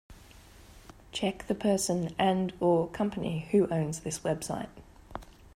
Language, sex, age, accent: English, female, 30-39, Australian English